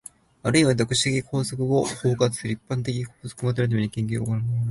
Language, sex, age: Japanese, male, 19-29